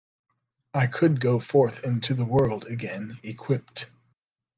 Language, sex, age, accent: English, male, 50-59, United States English